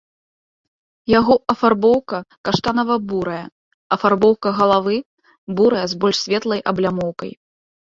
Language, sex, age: Belarusian, female, 30-39